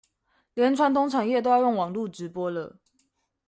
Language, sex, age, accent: Chinese, female, 19-29, 出生地：臺中市